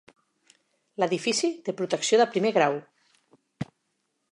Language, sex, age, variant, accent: Catalan, female, 40-49, Central, central; Oriental